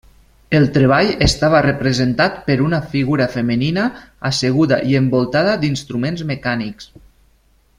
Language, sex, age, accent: Catalan, male, 30-39, valencià